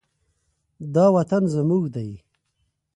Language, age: Pashto, 19-29